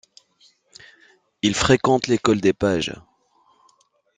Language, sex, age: French, male, 30-39